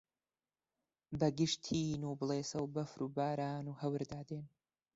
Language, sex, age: Central Kurdish, male, 19-29